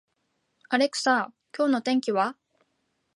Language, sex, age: Japanese, female, 19-29